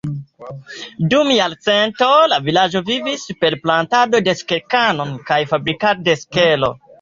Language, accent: Esperanto, Internacia